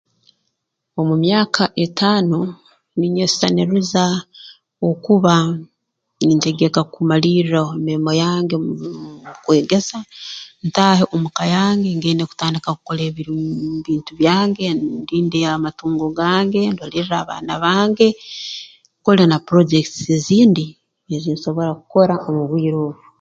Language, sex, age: Tooro, female, 50-59